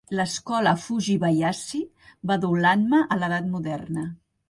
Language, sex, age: Catalan, female, 60-69